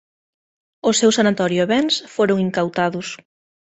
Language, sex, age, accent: Galician, female, 19-29, Normativo (estándar)